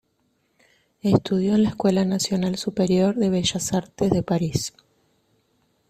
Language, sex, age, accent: Spanish, female, 40-49, Rioplatense: Argentina, Uruguay, este de Bolivia, Paraguay